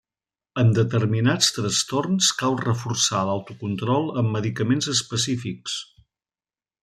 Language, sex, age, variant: Catalan, male, 50-59, Nord-Occidental